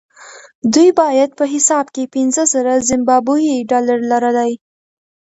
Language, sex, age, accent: Pashto, female, under 19, کندهاری لهجه